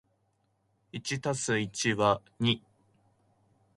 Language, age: Japanese, 19-29